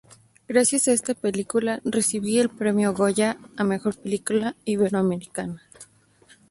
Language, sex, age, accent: Spanish, female, 19-29, México